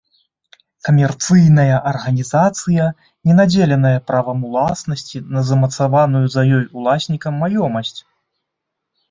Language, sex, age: Belarusian, male, 40-49